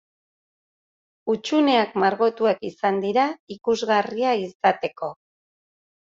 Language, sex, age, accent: Basque, female, 50-59, Erdialdekoa edo Nafarra (Gipuzkoa, Nafarroa)